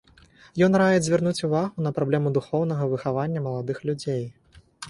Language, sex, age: Belarusian, male, 19-29